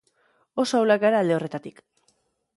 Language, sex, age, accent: Basque, female, 30-39, Erdialdekoa edo Nafarra (Gipuzkoa, Nafarroa)